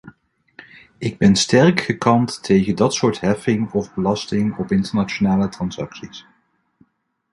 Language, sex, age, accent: Dutch, male, 30-39, Nederlands Nederlands